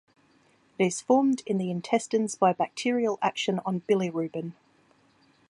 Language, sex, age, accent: English, female, 40-49, Australian English